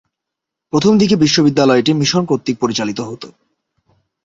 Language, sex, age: Bengali, male, 19-29